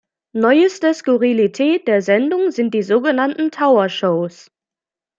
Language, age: German, 19-29